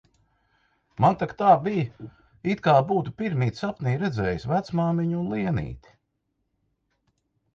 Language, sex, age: Latvian, male, 50-59